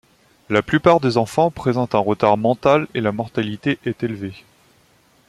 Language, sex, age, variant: French, male, 19-29, Français de métropole